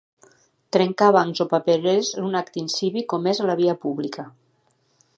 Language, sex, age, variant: Catalan, female, 50-59, Nord-Occidental